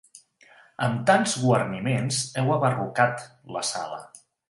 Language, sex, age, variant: Catalan, male, 40-49, Central